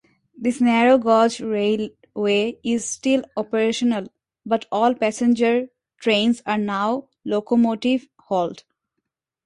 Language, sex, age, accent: English, female, 19-29, United States English